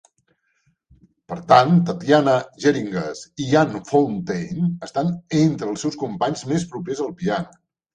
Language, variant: Catalan, Central